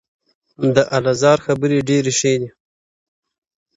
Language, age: Pashto, 19-29